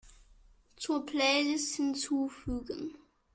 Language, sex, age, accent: German, male, under 19, Deutschland Deutsch